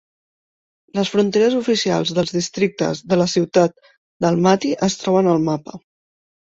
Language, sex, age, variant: Catalan, female, 30-39, Central